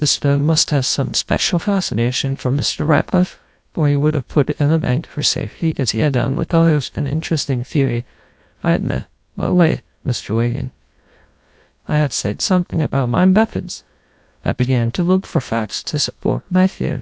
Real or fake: fake